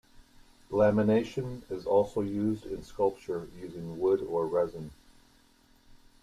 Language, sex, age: English, male, 50-59